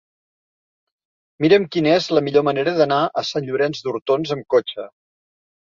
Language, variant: Catalan, Central